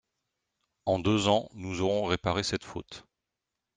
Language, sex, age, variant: French, male, 50-59, Français de métropole